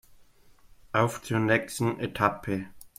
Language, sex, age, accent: German, male, 19-29, Deutschland Deutsch